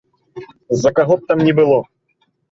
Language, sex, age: Belarusian, male, 19-29